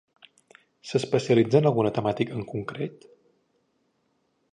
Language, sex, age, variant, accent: Catalan, male, 19-29, Central, central